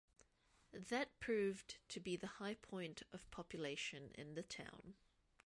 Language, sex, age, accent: English, female, 30-39, New Zealand English